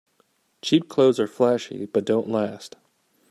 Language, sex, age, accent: English, male, 30-39, United States English